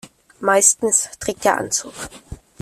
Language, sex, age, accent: German, male, under 19, Deutschland Deutsch